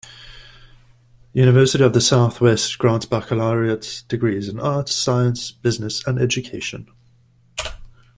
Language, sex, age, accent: English, male, 30-39, Southern African (South Africa, Zimbabwe, Namibia)